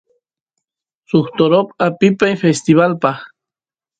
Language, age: Santiago del Estero Quichua, 40-49